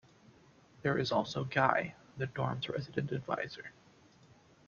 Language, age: English, 19-29